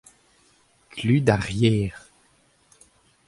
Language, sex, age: Breton, male, 19-29